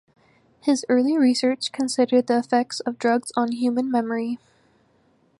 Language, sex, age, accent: English, female, 19-29, United States English